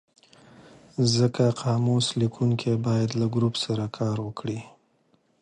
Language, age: Pashto, 40-49